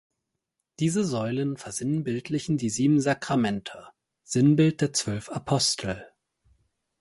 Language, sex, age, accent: German, male, 30-39, Deutschland Deutsch